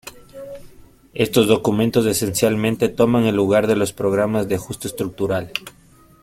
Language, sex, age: Spanish, male, 30-39